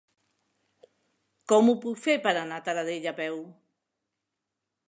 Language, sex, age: Catalan, male, 60-69